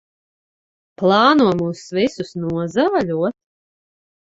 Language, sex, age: Latvian, female, 40-49